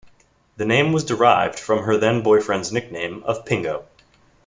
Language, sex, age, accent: English, male, 19-29, United States English